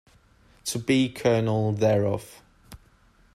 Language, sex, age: English, male, 19-29